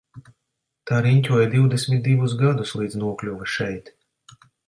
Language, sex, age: Latvian, male, 40-49